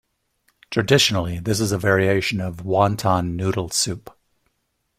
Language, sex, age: English, male, 60-69